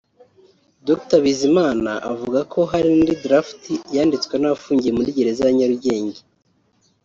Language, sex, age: Kinyarwanda, male, 30-39